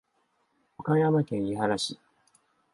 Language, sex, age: Japanese, male, 19-29